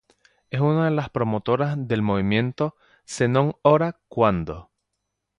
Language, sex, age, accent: Spanish, male, 40-49, Caribe: Cuba, Venezuela, Puerto Rico, República Dominicana, Panamá, Colombia caribeña, México caribeño, Costa del golfo de México